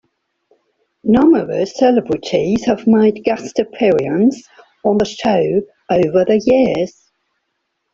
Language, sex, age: English, female, 40-49